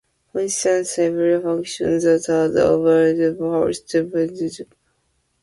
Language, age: English, 19-29